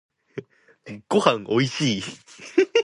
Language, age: Japanese, under 19